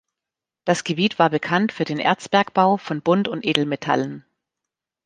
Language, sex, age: German, female, 40-49